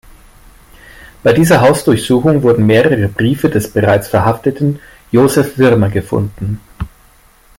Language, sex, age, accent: German, male, 40-49, Deutschland Deutsch